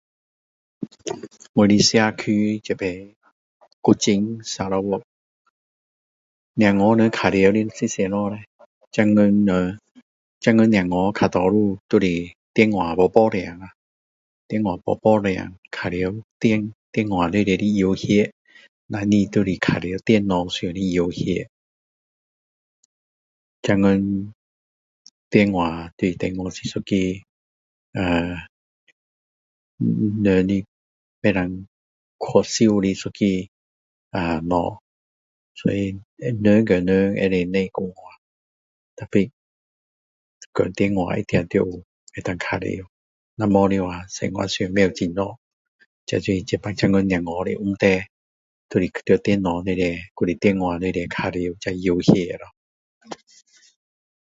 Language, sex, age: Min Dong Chinese, male, 50-59